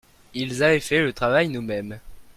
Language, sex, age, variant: French, male, under 19, Français de métropole